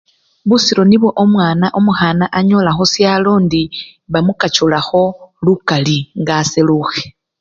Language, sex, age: Luyia, female, 50-59